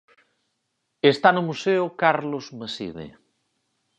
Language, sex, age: Galician, male, 40-49